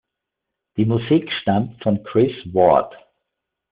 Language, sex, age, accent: German, male, 50-59, Österreichisches Deutsch